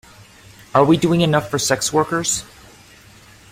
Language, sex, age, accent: English, male, 40-49, United States English